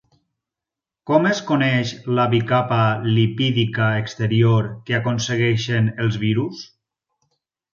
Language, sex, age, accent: Catalan, male, 30-39, valencià